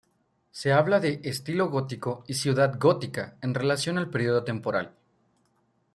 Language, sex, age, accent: Spanish, male, 19-29, México